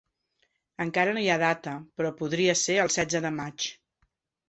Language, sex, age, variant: Catalan, female, 50-59, Central